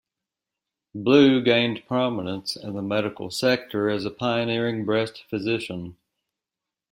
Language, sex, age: English, male, 50-59